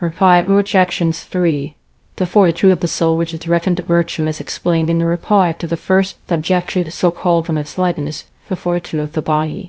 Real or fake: fake